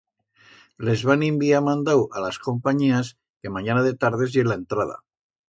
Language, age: Aragonese, 60-69